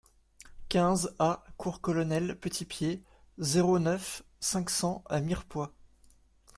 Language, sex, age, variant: French, male, 19-29, Français de métropole